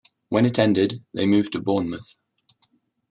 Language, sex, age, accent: English, male, 19-29, England English